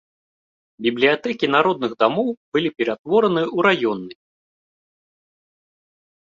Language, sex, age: Belarusian, male, 19-29